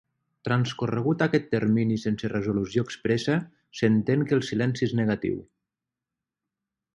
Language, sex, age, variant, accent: Catalan, male, 30-39, Nord-Occidental, nord-occidental; Lleidatà